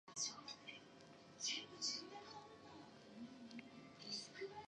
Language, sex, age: English, female, 19-29